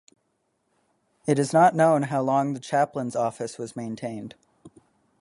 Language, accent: English, United States English